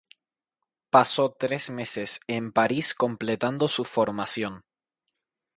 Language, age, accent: Spanish, 19-29, España: Islas Canarias